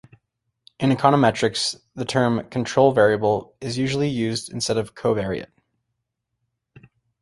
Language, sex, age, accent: English, male, 19-29, United States English